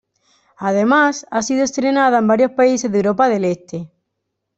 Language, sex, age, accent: Spanish, female, 19-29, España: Sur peninsular (Andalucia, Extremadura, Murcia)